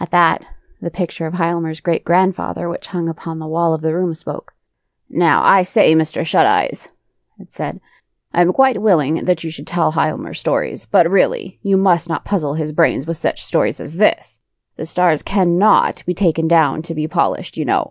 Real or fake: real